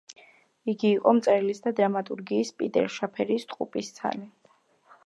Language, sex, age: Georgian, female, under 19